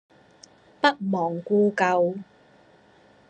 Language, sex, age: Cantonese, female, 19-29